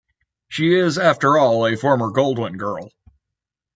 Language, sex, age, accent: English, male, 30-39, United States English